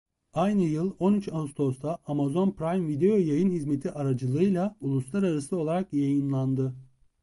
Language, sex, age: Turkish, male, 19-29